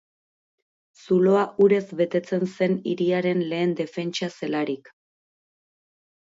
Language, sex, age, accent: Basque, female, 30-39, Erdialdekoa edo Nafarra (Gipuzkoa, Nafarroa)